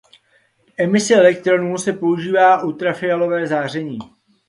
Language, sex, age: Czech, male, 40-49